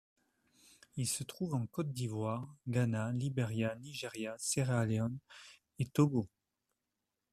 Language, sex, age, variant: French, male, 40-49, Français de métropole